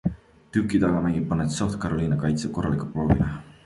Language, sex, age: Estonian, male, 19-29